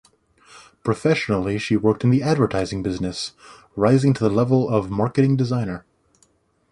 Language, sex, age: English, male, 19-29